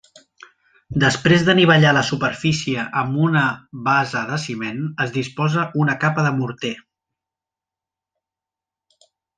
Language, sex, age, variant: Catalan, male, 40-49, Central